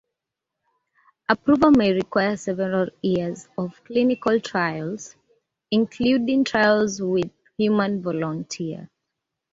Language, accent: English, England English